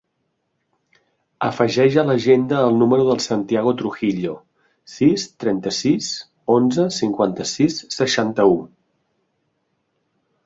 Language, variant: Catalan, Central